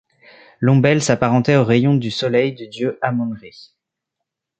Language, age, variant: French, 19-29, Français de métropole